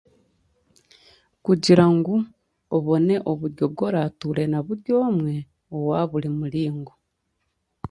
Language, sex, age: Chiga, female, 30-39